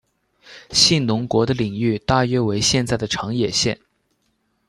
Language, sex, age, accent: Chinese, male, under 19, 出生地：湖南省